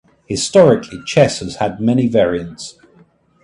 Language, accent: English, England English